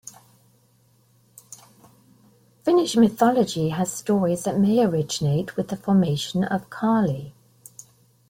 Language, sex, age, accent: English, female, 50-59, England English